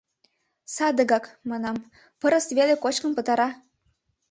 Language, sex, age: Mari, female, under 19